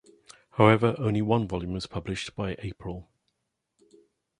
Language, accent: English, England English